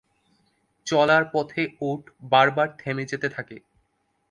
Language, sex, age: Bengali, male, 19-29